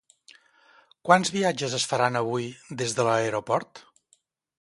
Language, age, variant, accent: Catalan, 50-59, Central, central